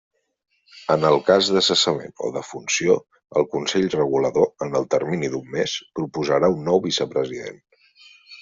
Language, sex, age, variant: Catalan, male, 19-29, Central